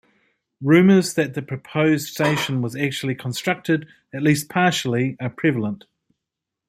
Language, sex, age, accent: English, male, 50-59, New Zealand English